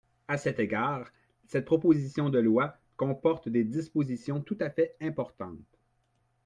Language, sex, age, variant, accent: French, male, 40-49, Français d'Amérique du Nord, Français du Canada